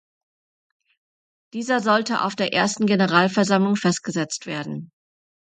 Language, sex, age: German, female, under 19